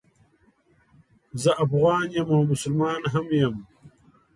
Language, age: Pashto, 30-39